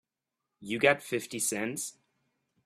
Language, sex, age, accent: English, male, 19-29, United States English